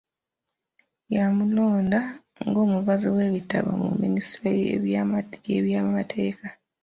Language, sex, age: Ganda, female, 30-39